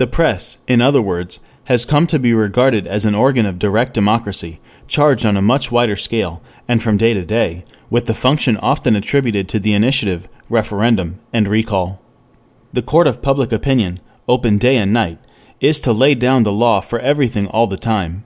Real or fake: real